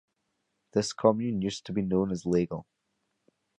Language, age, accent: English, under 19, Scottish English